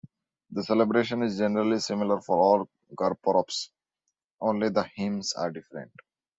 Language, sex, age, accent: English, male, 30-39, India and South Asia (India, Pakistan, Sri Lanka)